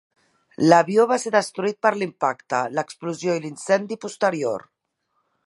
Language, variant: Catalan, Central